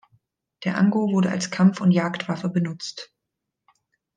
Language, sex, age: German, female, 30-39